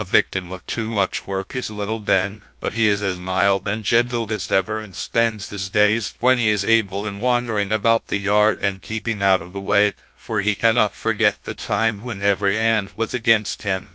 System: TTS, GlowTTS